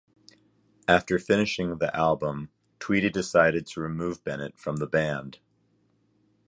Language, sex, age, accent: English, male, 30-39, United States English